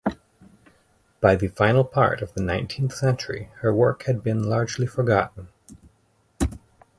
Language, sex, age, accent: English, male, 30-39, United States English